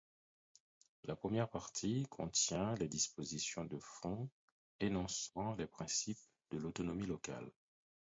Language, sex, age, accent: French, male, 30-39, Français d’Haïti